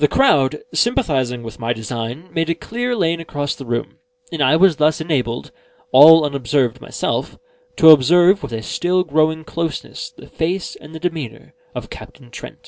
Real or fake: real